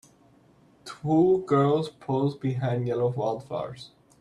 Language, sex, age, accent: English, male, 30-39, United States English